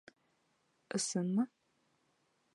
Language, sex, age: Bashkir, female, 19-29